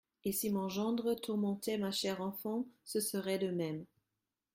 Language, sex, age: French, female, 40-49